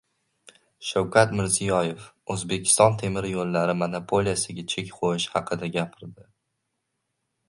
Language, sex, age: Uzbek, male, under 19